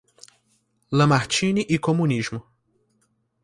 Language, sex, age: Portuguese, male, 19-29